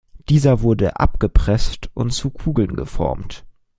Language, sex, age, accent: German, male, 19-29, Deutschland Deutsch